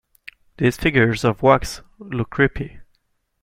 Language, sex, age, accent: English, male, 19-29, United States English